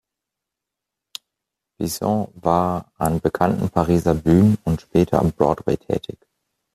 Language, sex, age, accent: German, male, 40-49, Deutschland Deutsch